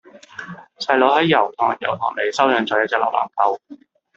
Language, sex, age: Cantonese, male, 19-29